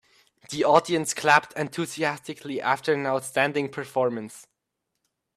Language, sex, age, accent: English, male, under 19, United States English